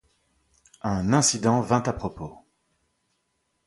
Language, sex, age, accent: French, male, 30-39, Français de Belgique